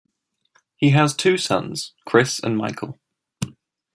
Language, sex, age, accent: English, male, 19-29, England English